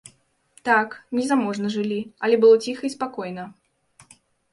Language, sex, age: Belarusian, female, 19-29